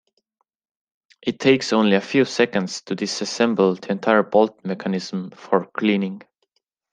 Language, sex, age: English, male, 19-29